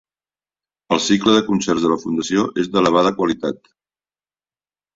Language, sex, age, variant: Catalan, male, 60-69, Central